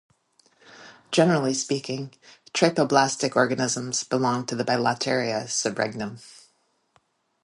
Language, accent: English, United States English